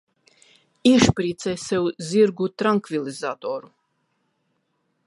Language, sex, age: Latvian, female, 50-59